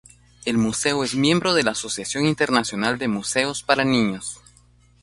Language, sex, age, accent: Spanish, male, 40-49, América central